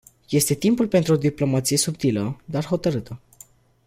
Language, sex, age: Romanian, male, under 19